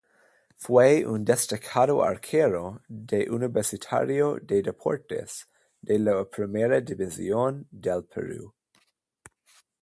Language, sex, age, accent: Spanish, male, 30-39, América central